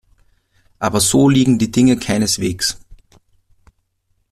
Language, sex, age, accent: German, male, 30-39, Österreichisches Deutsch